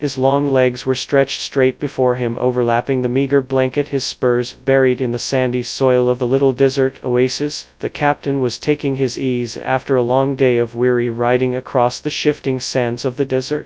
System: TTS, FastPitch